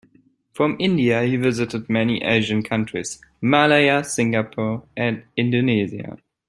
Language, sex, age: English, male, 19-29